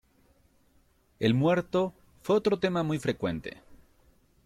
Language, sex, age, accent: Spanish, male, 19-29, México